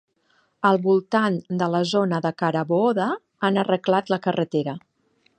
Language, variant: Catalan, Nord-Occidental